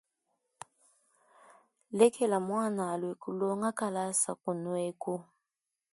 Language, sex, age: Luba-Lulua, female, 19-29